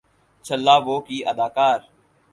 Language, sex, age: Urdu, male, 19-29